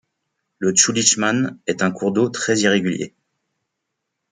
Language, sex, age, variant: French, male, 40-49, Français de métropole